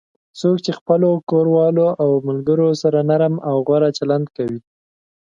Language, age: Pashto, 19-29